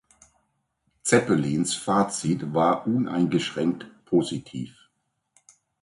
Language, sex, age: German, male, 50-59